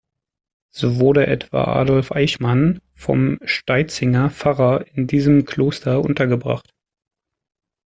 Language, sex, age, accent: German, male, 19-29, Deutschland Deutsch